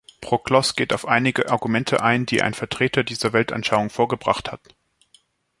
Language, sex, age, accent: German, male, 19-29, Schweizerdeutsch